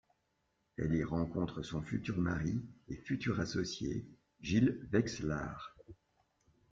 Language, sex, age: French, male, 60-69